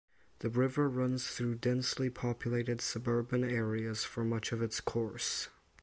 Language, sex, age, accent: English, male, under 19, Canadian English